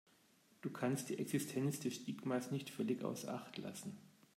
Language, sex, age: German, male, 40-49